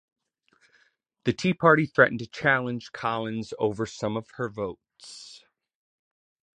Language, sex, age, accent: English, male, 19-29, United States English